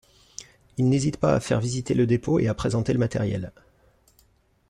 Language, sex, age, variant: French, male, 40-49, Français de métropole